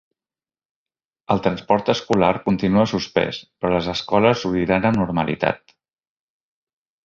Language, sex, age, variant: Catalan, male, 60-69, Central